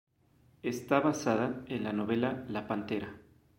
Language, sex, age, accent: Spanish, male, 30-39, México